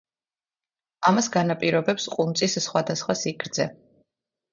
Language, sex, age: Georgian, female, 30-39